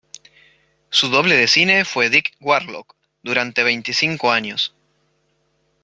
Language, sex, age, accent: Spanish, male, 19-29, Rioplatense: Argentina, Uruguay, este de Bolivia, Paraguay